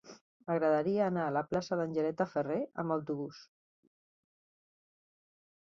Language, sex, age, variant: Catalan, female, 50-59, Central